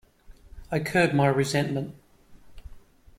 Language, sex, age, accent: English, male, 50-59, Australian English